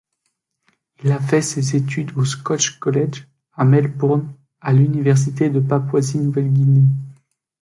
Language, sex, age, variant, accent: French, male, 19-29, Français d'Europe, Français de Belgique